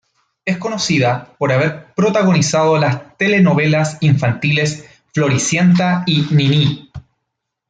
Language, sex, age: Spanish, male, 30-39